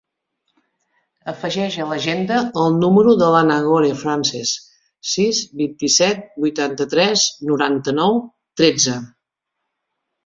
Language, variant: Catalan, Nord-Occidental